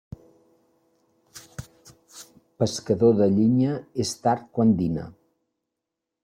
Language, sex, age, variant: Catalan, male, 50-59, Central